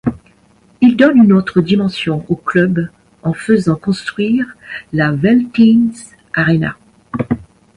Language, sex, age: French, female, 60-69